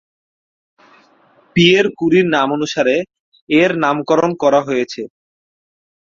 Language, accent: Bengali, Native